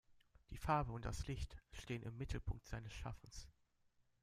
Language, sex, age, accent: German, male, under 19, Deutschland Deutsch